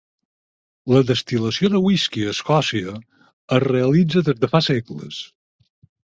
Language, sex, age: Catalan, male, 50-59